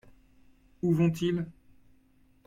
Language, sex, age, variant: French, male, 50-59, Français de métropole